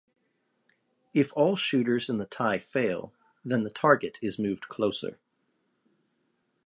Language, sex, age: English, male, 40-49